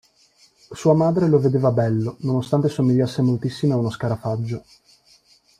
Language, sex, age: Italian, male, 19-29